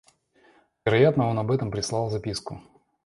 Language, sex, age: Russian, male, 40-49